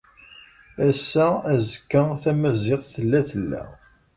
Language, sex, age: Kabyle, male, 30-39